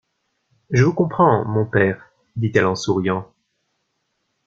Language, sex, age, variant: French, male, 19-29, Français de métropole